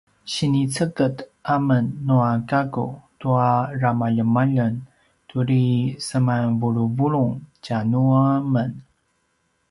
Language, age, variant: Paiwan, 30-39, pinayuanan a kinaikacedasan (東排灣語)